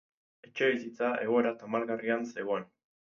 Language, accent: Basque, Erdialdekoa edo Nafarra (Gipuzkoa, Nafarroa)